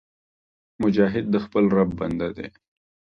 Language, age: Pashto, 19-29